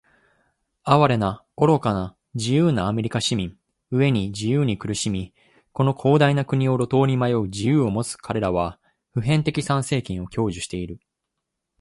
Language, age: Japanese, 19-29